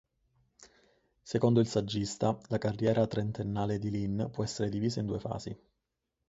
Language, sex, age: Italian, male, 19-29